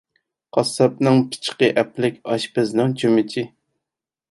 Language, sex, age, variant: Uyghur, male, 30-39, ئۇيغۇر تىلى